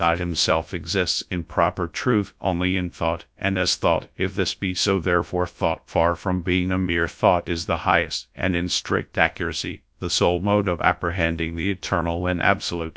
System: TTS, GradTTS